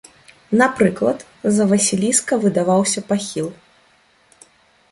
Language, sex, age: Belarusian, female, 19-29